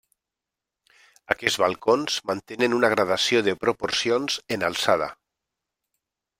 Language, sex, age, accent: Catalan, male, 40-49, valencià